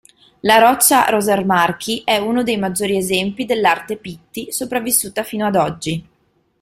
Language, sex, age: Italian, female, 30-39